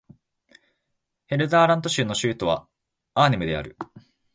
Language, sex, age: Japanese, male, 19-29